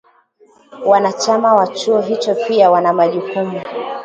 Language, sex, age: Swahili, female, 19-29